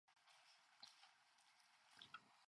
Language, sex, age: English, female, 19-29